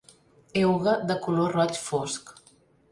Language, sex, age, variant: Catalan, female, 50-59, Central